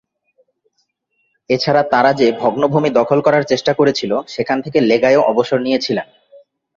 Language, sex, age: Bengali, male, 19-29